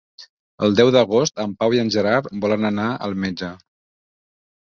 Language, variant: Catalan, Central